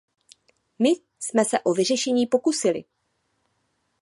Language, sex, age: Czech, female, 30-39